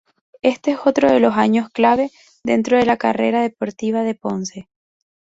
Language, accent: Spanish, España: Islas Canarias